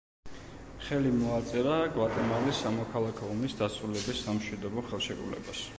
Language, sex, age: Georgian, male, 30-39